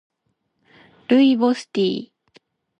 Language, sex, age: Japanese, female, 19-29